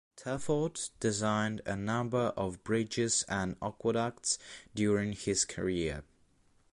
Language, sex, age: English, male, under 19